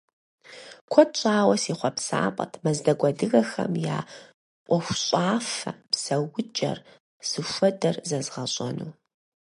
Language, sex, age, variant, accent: Kabardian, female, 30-39, Адыгэбзэ (Къэбэрдей, Кирил, псоми зэдай), Джылэхъстэней (Gilahsteney)